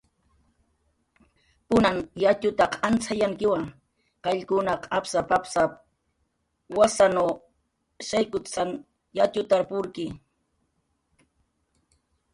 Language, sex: Jaqaru, female